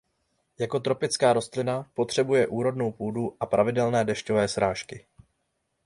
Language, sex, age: Czech, male, 30-39